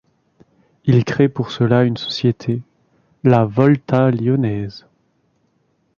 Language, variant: French, Français de métropole